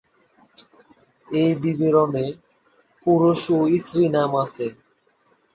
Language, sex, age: Bengali, male, 19-29